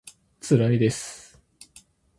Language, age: Japanese, 19-29